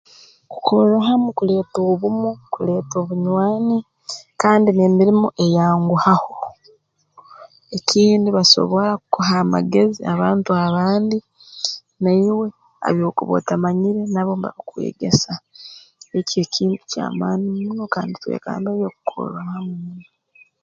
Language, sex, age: Tooro, female, 30-39